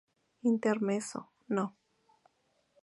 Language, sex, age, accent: Spanish, female, 30-39, México